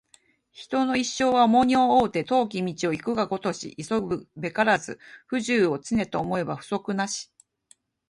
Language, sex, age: Japanese, female, 50-59